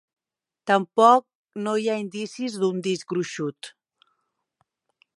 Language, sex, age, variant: Catalan, female, 40-49, Central